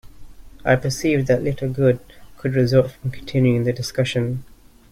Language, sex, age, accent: English, male, 19-29, England English